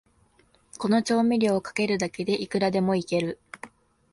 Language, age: Japanese, 19-29